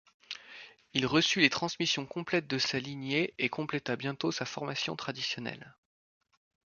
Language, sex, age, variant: French, male, 30-39, Français de métropole